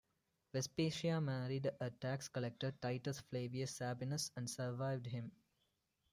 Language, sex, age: English, male, under 19